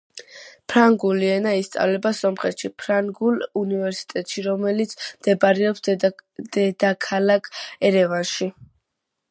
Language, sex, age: Georgian, female, 19-29